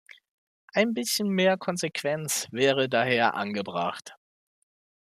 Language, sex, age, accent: German, male, 30-39, Deutschland Deutsch